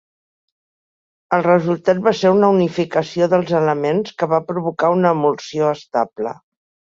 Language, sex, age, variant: Catalan, female, 60-69, Central